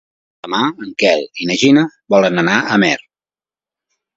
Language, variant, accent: Catalan, Central, Català central